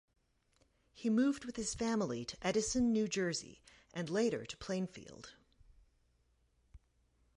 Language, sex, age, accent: English, female, 40-49, United States English